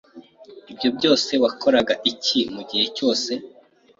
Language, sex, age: Kinyarwanda, male, 19-29